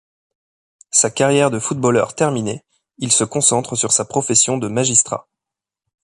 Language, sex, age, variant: French, male, 30-39, Français de métropole